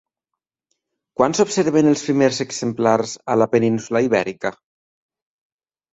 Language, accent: Catalan, valencià